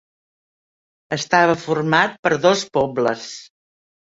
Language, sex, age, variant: Catalan, female, 70-79, Central